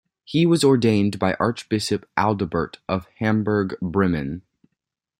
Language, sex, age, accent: English, male, under 19, United States English